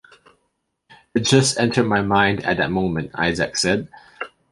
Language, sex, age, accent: English, male, 19-29, Malaysian English